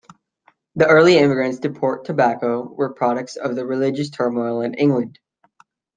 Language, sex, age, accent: English, male, under 19, United States English